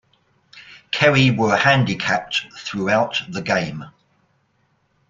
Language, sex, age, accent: English, male, 60-69, England English